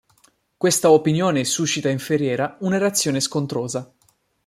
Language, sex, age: Italian, male, 19-29